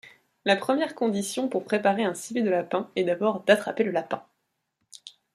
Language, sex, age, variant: French, female, 30-39, Français de métropole